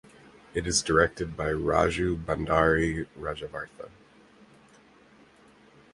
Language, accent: English, United States English